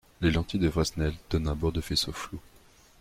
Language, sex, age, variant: French, male, 19-29, Français de métropole